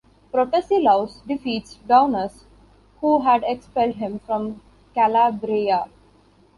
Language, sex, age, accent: English, female, 19-29, India and South Asia (India, Pakistan, Sri Lanka)